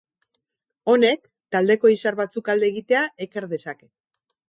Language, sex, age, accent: Basque, female, 40-49, Mendebalekoa (Araba, Bizkaia, Gipuzkoako mendebaleko herri batzuk)